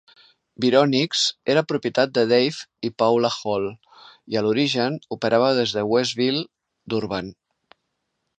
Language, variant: Catalan, Central